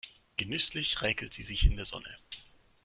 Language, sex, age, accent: German, male, 19-29, Deutschland Deutsch